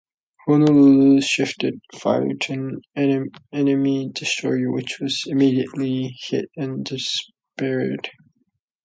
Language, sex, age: English, male, under 19